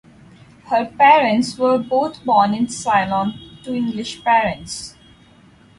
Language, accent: English, India and South Asia (India, Pakistan, Sri Lanka)